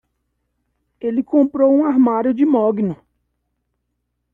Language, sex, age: Portuguese, male, 30-39